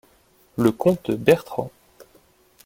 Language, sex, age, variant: French, male, 19-29, Français de métropole